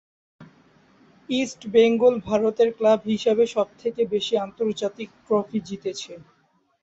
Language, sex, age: Bengali, male, 19-29